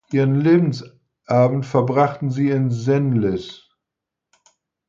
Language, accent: German, Norddeutsch